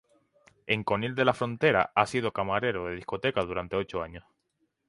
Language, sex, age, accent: Spanish, male, 19-29, España: Islas Canarias